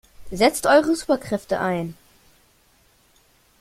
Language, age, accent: German, 19-29, Deutschland Deutsch